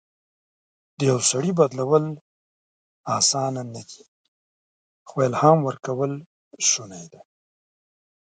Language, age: Pashto, 60-69